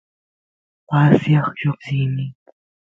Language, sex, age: Santiago del Estero Quichua, female, 19-29